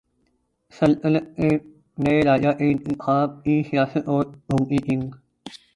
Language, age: Urdu, 19-29